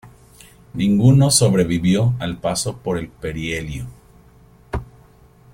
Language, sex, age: Spanish, male, 30-39